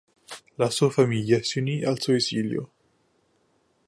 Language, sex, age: Italian, male, 19-29